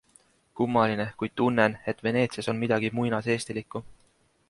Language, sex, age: Estonian, male, 19-29